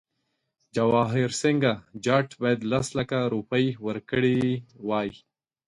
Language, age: Pashto, 40-49